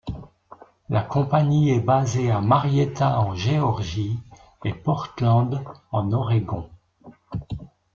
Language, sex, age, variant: French, male, 60-69, Français de métropole